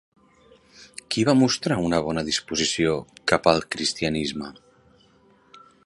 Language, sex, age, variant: Catalan, male, 40-49, Central